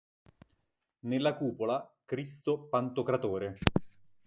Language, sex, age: Italian, male, 40-49